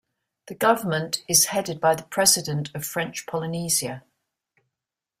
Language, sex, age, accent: English, female, 60-69, England English